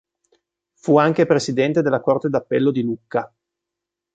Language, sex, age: Italian, male, 50-59